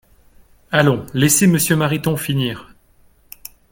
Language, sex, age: French, male, 40-49